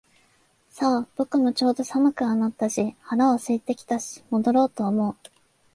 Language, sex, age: Japanese, female, 19-29